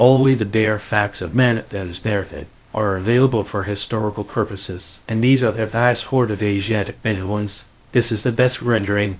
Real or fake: fake